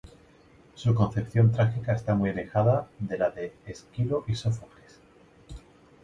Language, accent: Spanish, España: Sur peninsular (Andalucia, Extremadura, Murcia)